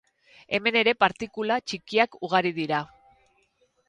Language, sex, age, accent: Basque, female, 40-49, Erdialdekoa edo Nafarra (Gipuzkoa, Nafarroa)